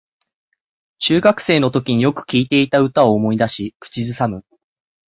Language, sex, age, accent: Japanese, male, 19-29, 標準語